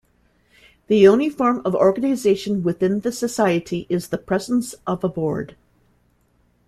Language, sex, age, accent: English, female, 50-59, United States English